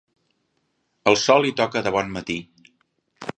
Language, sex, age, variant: Catalan, male, 50-59, Central